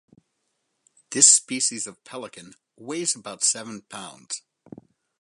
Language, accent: English, United States English